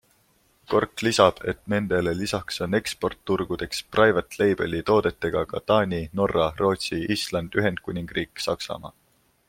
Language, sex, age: Estonian, male, 19-29